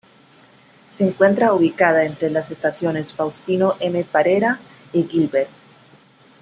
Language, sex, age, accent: Spanish, female, 30-39, América central